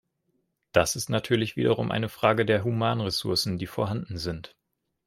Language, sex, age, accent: German, male, 19-29, Deutschland Deutsch